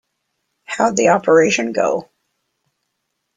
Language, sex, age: English, female, 50-59